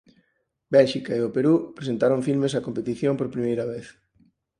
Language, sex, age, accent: Galician, male, 30-39, Normativo (estándar)